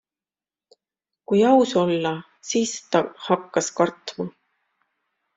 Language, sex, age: Estonian, female, 50-59